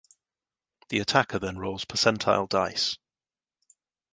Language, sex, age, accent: English, male, 30-39, England English